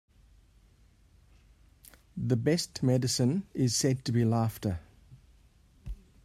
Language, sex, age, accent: English, male, 60-69, Southern African (South Africa, Zimbabwe, Namibia)